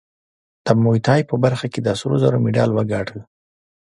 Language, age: Pashto, 30-39